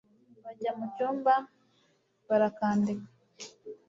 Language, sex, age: Kinyarwanda, female, 19-29